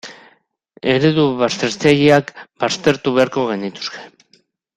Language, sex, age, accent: Basque, male, 40-49, Mendebalekoa (Araba, Bizkaia, Gipuzkoako mendebaleko herri batzuk)